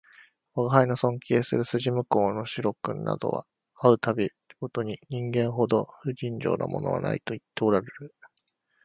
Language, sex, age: Japanese, male, 19-29